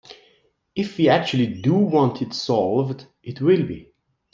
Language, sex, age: English, male, 50-59